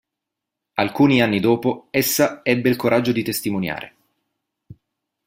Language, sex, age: Italian, male, 30-39